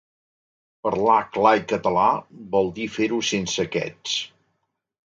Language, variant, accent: Catalan, Central, central